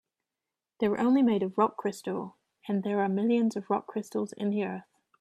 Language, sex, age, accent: English, female, 30-39, England English